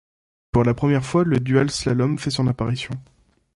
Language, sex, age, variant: French, male, under 19, Français de métropole